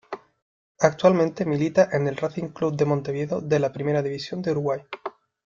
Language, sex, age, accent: Spanish, male, 19-29, España: Sur peninsular (Andalucia, Extremadura, Murcia)